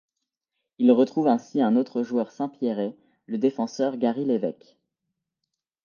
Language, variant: French, Français de métropole